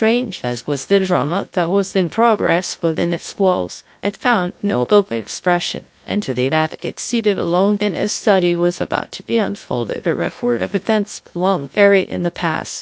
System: TTS, GlowTTS